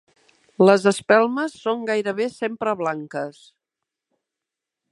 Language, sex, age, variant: Catalan, female, 50-59, Central